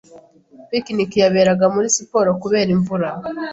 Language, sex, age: Kinyarwanda, female, 19-29